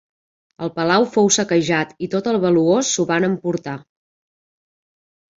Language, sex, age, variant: Catalan, female, 30-39, Central